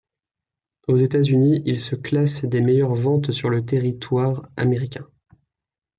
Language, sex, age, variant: French, male, 19-29, Français de métropole